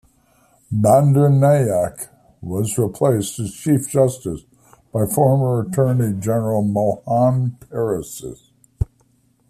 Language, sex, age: English, male, 70-79